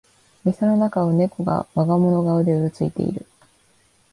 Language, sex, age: Japanese, female, 19-29